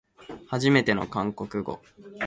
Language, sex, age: Japanese, male, 19-29